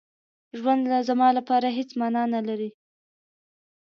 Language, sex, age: Pashto, female, 19-29